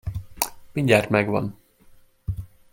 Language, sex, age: Hungarian, male, 19-29